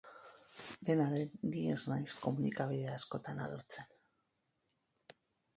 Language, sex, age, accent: Basque, female, 40-49, Mendebalekoa (Araba, Bizkaia, Gipuzkoako mendebaleko herri batzuk)